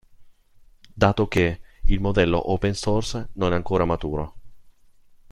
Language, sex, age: Italian, male, 19-29